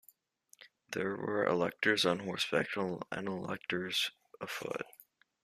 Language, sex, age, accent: English, male, under 19, United States English